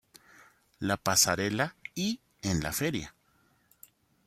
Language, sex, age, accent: Spanish, male, 50-59, México